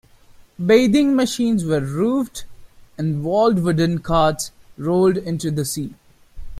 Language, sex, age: English, male, 19-29